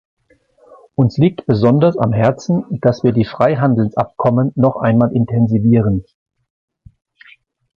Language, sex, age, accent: German, male, 50-59, Deutschland Deutsch